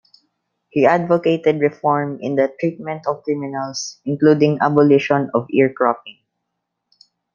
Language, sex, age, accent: English, male, under 19, Filipino